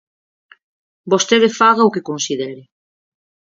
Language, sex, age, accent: Galician, female, 40-49, Oriental (común en zona oriental)